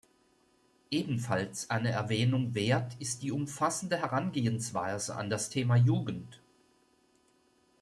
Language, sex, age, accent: German, male, 50-59, Deutschland Deutsch